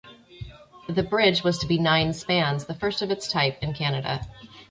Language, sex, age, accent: English, female, 40-49, United States English